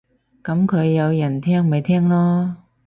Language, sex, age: Cantonese, female, 30-39